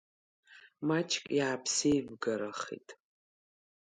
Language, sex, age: Abkhazian, female, 50-59